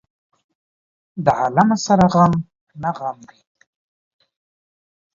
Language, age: Pashto, 19-29